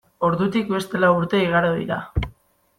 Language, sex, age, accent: Basque, female, 19-29, Mendebalekoa (Araba, Bizkaia, Gipuzkoako mendebaleko herri batzuk)